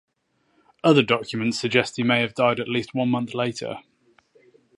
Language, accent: English, England English